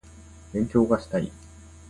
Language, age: Japanese, 30-39